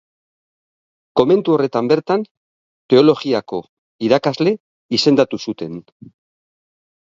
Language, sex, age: Basque, male, 60-69